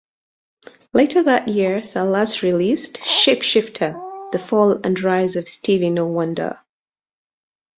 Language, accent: English, England English